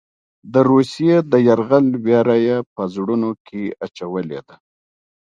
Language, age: Pashto, 30-39